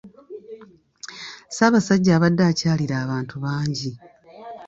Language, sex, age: Ganda, female, 50-59